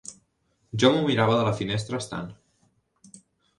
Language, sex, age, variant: Catalan, male, under 19, Central